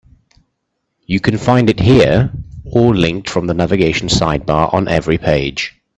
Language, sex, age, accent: English, male, 30-39, England English